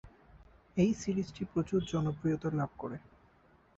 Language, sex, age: Bengali, male, 19-29